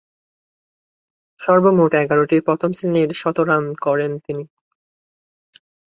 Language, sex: Bengali, male